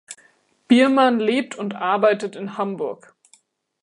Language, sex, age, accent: German, female, 19-29, Deutschland Deutsch